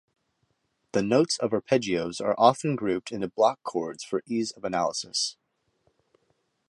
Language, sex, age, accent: English, male, 19-29, United States English